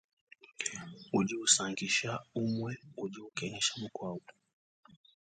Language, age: Luba-Lulua, 19-29